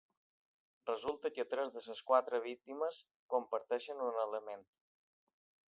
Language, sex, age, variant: Catalan, male, 30-39, Balear